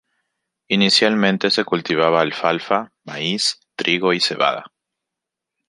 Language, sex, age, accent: Spanish, male, 19-29, Andino-Pacífico: Colombia, Perú, Ecuador, oeste de Bolivia y Venezuela andina